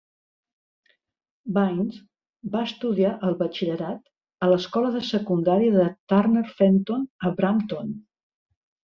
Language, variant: Catalan, Central